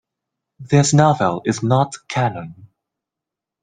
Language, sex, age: English, male, 19-29